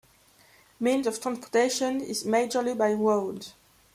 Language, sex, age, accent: English, female, 19-29, England English